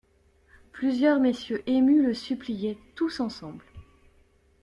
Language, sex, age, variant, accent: French, female, 30-39, Français d'Amérique du Nord, Français du Canada